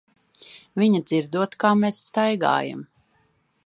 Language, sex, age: Latvian, female, 40-49